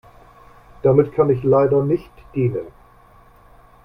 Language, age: German, 60-69